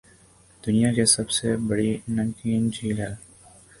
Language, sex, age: Urdu, male, 19-29